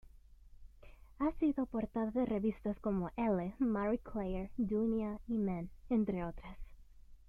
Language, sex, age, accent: Spanish, female, under 19, Chileno: Chile, Cuyo